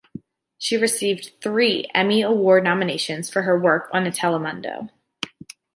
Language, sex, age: English, female, 19-29